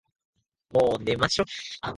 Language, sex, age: Japanese, male, 19-29